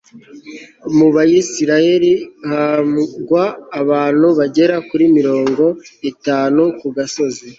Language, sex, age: Kinyarwanda, male, 19-29